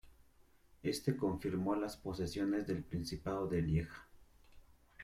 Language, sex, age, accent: Spanish, male, 30-39, México